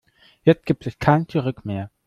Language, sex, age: German, male, 19-29